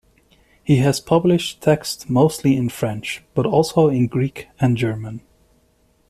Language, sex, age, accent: English, male, 30-39, United States English